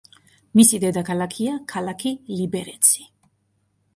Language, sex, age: Georgian, female, 30-39